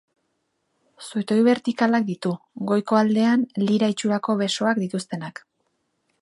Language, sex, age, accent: Basque, female, 30-39, Mendebalekoa (Araba, Bizkaia, Gipuzkoako mendebaleko herri batzuk)